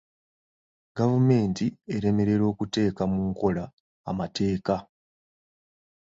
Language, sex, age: Ganda, male, 30-39